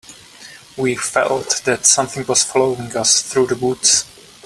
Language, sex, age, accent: English, male, 30-39, United States English